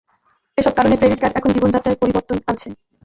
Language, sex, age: Bengali, female, under 19